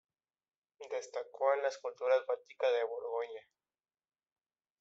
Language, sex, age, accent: Spanish, male, 19-29, México